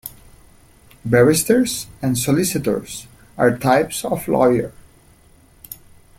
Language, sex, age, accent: English, male, 30-39, United States English